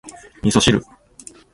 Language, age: Japanese, 40-49